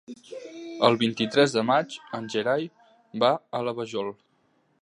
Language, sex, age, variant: Catalan, male, 19-29, Nord-Occidental